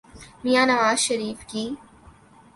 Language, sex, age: Urdu, female, 19-29